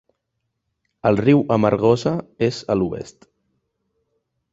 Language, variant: Catalan, Central